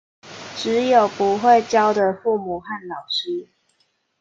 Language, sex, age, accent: Chinese, female, 19-29, 出生地：彰化縣